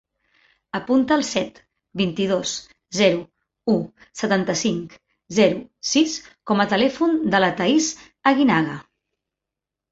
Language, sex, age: Catalan, female, 40-49